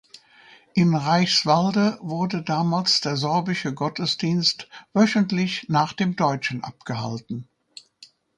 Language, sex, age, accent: German, female, 70-79, Deutschland Deutsch